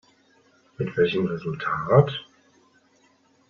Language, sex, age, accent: German, male, 30-39, Deutschland Deutsch